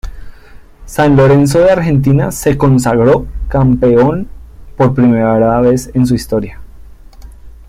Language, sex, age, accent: Spanish, male, 30-39, Andino-Pacífico: Colombia, Perú, Ecuador, oeste de Bolivia y Venezuela andina